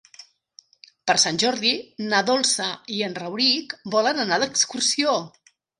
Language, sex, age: Catalan, female, 40-49